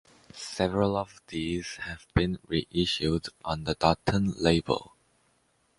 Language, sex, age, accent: English, male, under 19, United States English